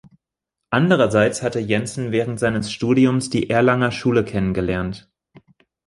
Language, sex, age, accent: German, male, 30-39, Deutschland Deutsch